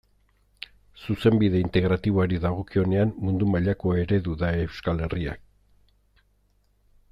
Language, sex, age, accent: Basque, male, 50-59, Erdialdekoa edo Nafarra (Gipuzkoa, Nafarroa)